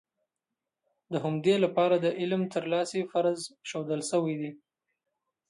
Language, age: Pashto, 19-29